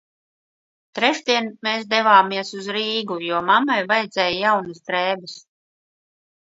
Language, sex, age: Latvian, female, 40-49